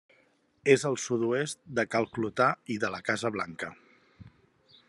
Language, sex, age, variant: Catalan, male, 30-39, Central